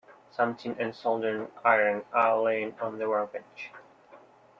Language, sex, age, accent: English, male, 19-29, United States English